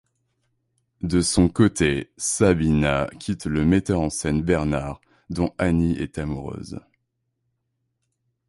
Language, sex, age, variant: French, male, 19-29, Français de métropole